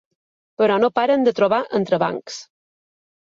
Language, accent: Catalan, mallorquí